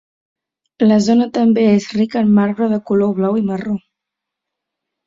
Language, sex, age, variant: Catalan, female, 19-29, Central